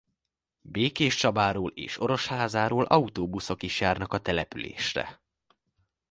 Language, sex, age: Hungarian, male, under 19